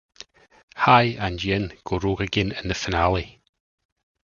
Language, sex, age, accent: English, male, 50-59, Scottish English